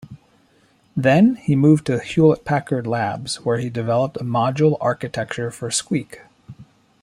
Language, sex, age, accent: English, male, 50-59, United States English